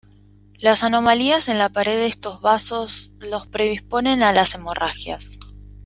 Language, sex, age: Spanish, female, 19-29